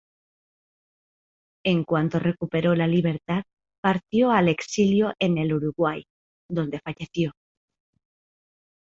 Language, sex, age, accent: Spanish, female, 30-39, España: Centro-Sur peninsular (Madrid, Toledo, Castilla-La Mancha)